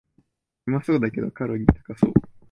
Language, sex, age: Japanese, male, 19-29